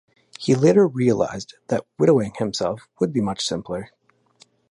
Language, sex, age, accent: English, male, 30-39, Canadian English